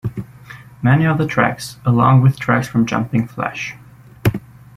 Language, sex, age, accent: English, male, 19-29, United States English